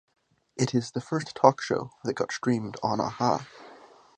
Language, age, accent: English, 19-29, United States English